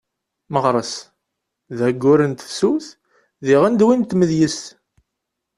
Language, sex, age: Kabyle, male, 30-39